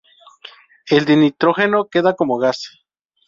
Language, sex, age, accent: Spanish, male, 19-29, México